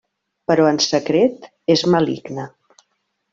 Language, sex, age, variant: Catalan, female, 50-59, Central